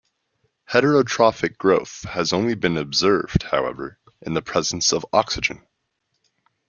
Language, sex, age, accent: English, male, 19-29, Canadian English